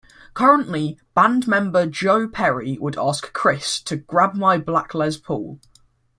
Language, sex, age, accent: English, male, under 19, England English